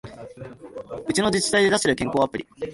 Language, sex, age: Japanese, male, 19-29